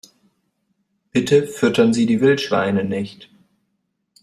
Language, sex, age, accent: German, male, 40-49, Deutschland Deutsch